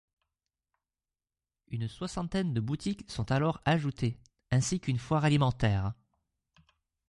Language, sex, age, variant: French, male, 30-39, Français de métropole